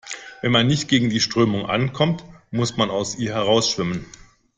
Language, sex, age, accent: German, male, 50-59, Deutschland Deutsch